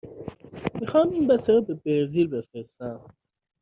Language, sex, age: Persian, male, 19-29